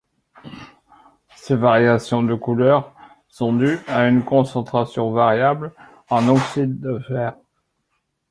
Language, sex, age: French, male, 60-69